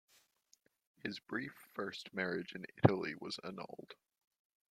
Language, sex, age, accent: English, male, under 19, United States English